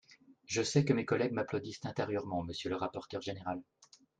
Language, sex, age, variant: French, male, 40-49, Français de métropole